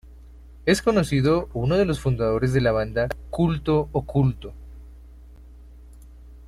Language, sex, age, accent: Spanish, male, 30-39, Andino-Pacífico: Colombia, Perú, Ecuador, oeste de Bolivia y Venezuela andina